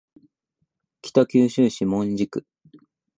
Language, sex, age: Japanese, male, 19-29